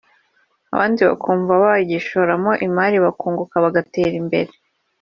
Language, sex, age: Kinyarwanda, female, 19-29